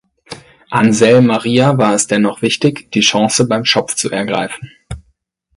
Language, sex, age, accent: German, male, 19-29, Deutschland Deutsch